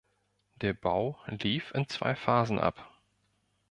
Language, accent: German, Deutschland Deutsch